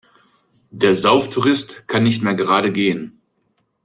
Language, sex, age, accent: German, male, 30-39, Deutschland Deutsch